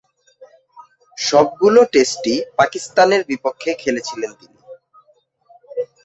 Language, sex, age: Bengali, male, 19-29